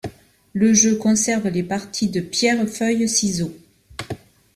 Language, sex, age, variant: French, female, 50-59, Français de métropole